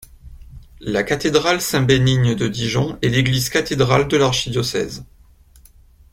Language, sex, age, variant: French, male, 19-29, Français de métropole